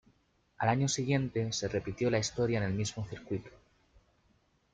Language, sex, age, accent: Spanish, male, 19-29, España: Sur peninsular (Andalucia, Extremadura, Murcia)